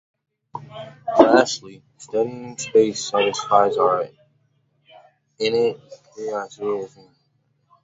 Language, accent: English, United States English